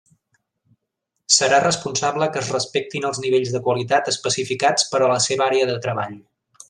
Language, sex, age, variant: Catalan, male, 40-49, Central